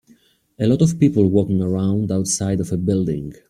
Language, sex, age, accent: English, male, 40-49, United States English